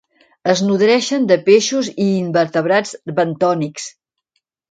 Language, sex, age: Catalan, female, 60-69